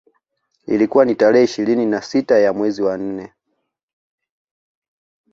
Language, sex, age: Swahili, male, 19-29